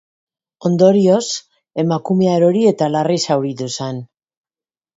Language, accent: Basque, Mendebalekoa (Araba, Bizkaia, Gipuzkoako mendebaleko herri batzuk)